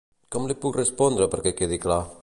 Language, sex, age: Catalan, male, 40-49